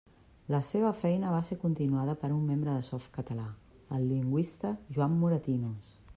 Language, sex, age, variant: Catalan, female, 50-59, Central